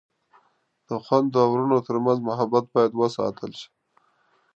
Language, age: Pashto, 30-39